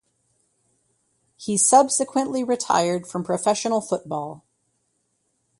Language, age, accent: English, 30-39, United States English